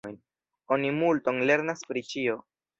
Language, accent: Esperanto, Internacia